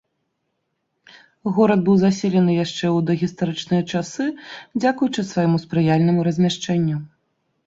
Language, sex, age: Belarusian, female, 30-39